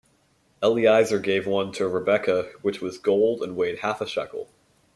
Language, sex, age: English, male, under 19